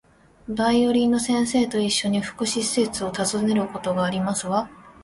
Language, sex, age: Japanese, female, 19-29